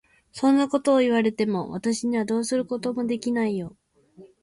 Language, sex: Japanese, female